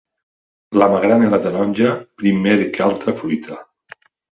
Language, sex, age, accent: Catalan, male, 40-49, valencià